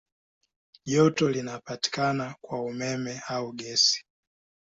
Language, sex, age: Swahili, male, 19-29